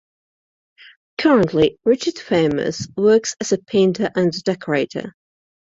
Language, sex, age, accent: English, female, 40-49, England English